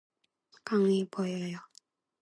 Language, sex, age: Korean, female, 19-29